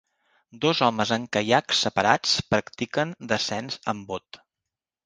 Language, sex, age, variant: Catalan, male, 50-59, Central